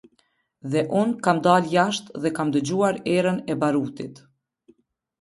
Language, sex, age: Albanian, female, 30-39